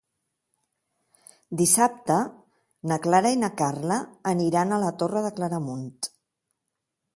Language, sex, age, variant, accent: Catalan, female, 60-69, Central, balear; central